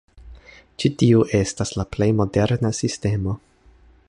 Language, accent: Esperanto, Internacia